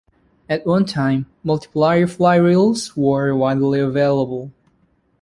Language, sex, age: English, male, 19-29